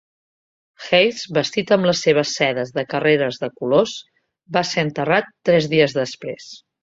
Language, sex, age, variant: Catalan, female, 40-49, Central